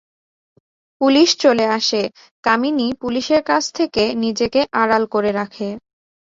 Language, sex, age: Bengali, female, 19-29